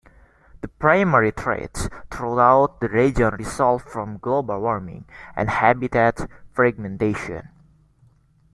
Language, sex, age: English, male, under 19